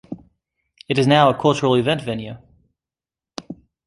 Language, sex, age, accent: English, male, 19-29, United States English